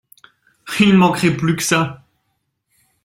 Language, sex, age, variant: French, male, 30-39, Français de métropole